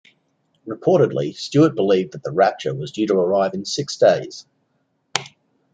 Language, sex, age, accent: English, male, 30-39, Australian English